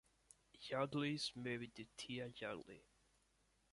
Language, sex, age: English, male, under 19